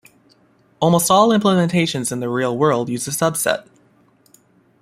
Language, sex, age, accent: English, male, under 19, United States English